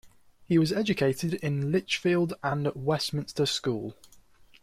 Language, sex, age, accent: English, male, under 19, England English